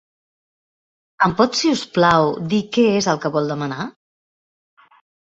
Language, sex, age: Catalan, female, 40-49